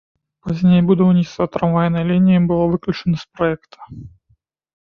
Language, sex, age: Belarusian, male, 30-39